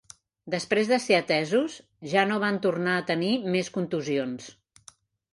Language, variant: Catalan, Central